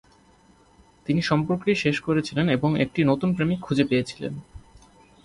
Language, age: Bengali, 19-29